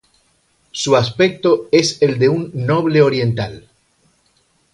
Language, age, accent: Spanish, 50-59, Rioplatense: Argentina, Uruguay, este de Bolivia, Paraguay